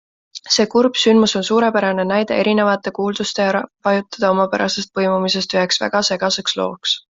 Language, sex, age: Estonian, female, 19-29